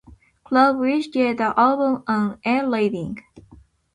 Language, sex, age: English, female, 19-29